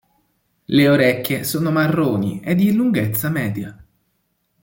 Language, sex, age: Italian, male, 19-29